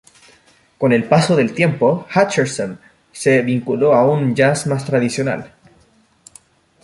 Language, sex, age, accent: Spanish, male, 19-29, Chileno: Chile, Cuyo